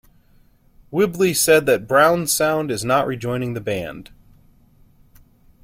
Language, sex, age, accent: English, male, 19-29, United States English